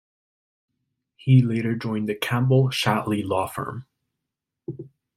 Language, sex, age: English, male, 19-29